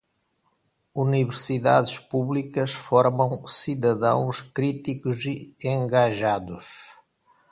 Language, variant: Portuguese, Portuguese (Portugal)